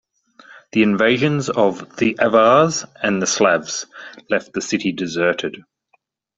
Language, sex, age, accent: English, male, 40-49, Australian English